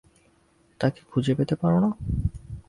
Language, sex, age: Bengali, male, 19-29